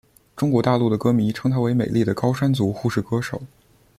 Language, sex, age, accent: Chinese, male, under 19, 出生地：北京市